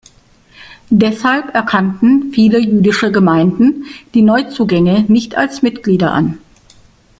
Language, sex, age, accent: German, female, 50-59, Deutschland Deutsch